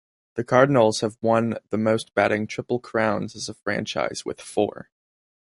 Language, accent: English, United States English